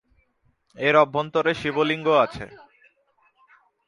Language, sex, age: Bengali, male, 19-29